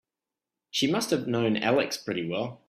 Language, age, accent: English, 40-49, Australian English